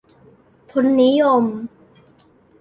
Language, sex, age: Thai, male, under 19